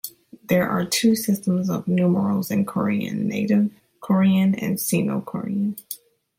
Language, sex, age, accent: English, female, 19-29, United States English